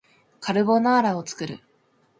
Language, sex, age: Japanese, female, under 19